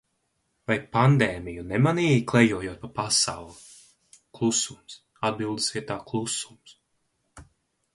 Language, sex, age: Latvian, male, under 19